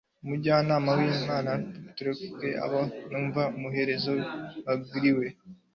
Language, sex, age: Kinyarwanda, male, under 19